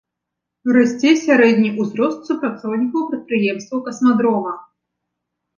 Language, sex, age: Belarusian, female, 19-29